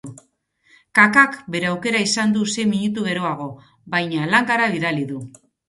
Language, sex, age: Basque, female, 40-49